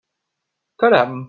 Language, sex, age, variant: Catalan, male, 50-59, Central